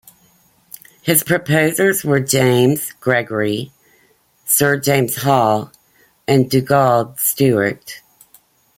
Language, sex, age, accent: English, female, 50-59, United States English